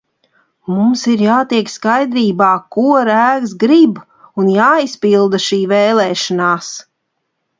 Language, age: Latvian, 40-49